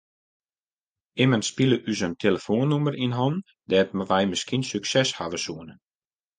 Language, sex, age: Western Frisian, male, 19-29